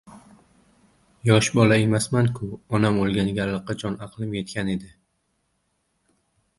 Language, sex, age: Uzbek, male, under 19